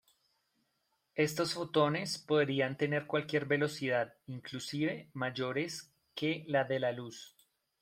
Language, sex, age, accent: Spanish, male, 30-39, Andino-Pacífico: Colombia, Perú, Ecuador, oeste de Bolivia y Venezuela andina